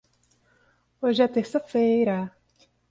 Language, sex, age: Portuguese, female, 30-39